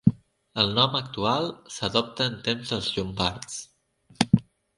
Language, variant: Catalan, Nord-Occidental